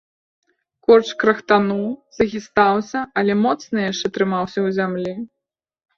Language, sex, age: Belarusian, female, 30-39